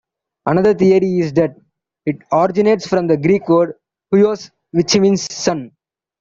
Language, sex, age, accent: English, male, 19-29, India and South Asia (India, Pakistan, Sri Lanka)